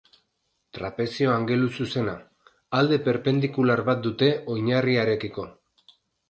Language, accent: Basque, Mendebalekoa (Araba, Bizkaia, Gipuzkoako mendebaleko herri batzuk)